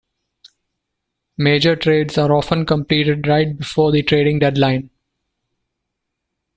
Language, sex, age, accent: English, male, 40-49, India and South Asia (India, Pakistan, Sri Lanka)